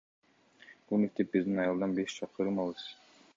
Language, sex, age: Kyrgyz, male, 19-29